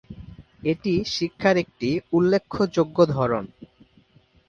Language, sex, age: Bengali, male, 19-29